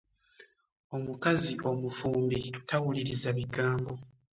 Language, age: Ganda, 19-29